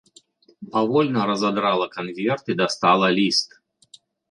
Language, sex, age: Belarusian, male, 40-49